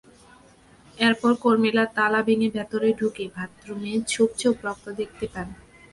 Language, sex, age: Bengali, female, 19-29